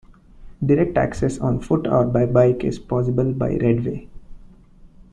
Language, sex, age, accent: English, male, 19-29, India and South Asia (India, Pakistan, Sri Lanka)